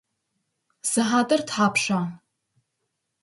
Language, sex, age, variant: Adyghe, female, 30-39, Адыгабзэ (Кирил, пстэумэ зэдыряе)